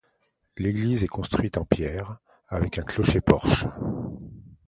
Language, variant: French, Français de métropole